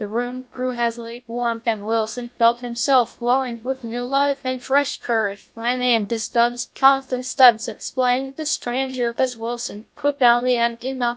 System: TTS, GlowTTS